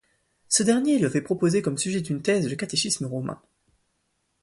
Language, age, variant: French, 19-29, Français de métropole